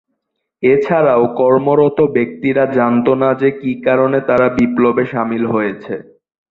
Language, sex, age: Bengali, male, under 19